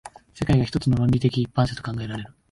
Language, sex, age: Japanese, male, 19-29